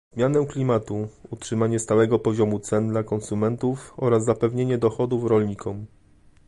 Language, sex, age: Polish, male, 30-39